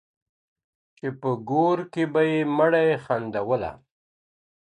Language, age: Pashto, 50-59